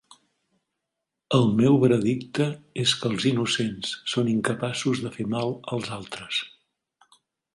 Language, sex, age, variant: Catalan, male, 60-69, Nord-Occidental